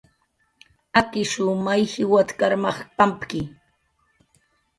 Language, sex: Jaqaru, female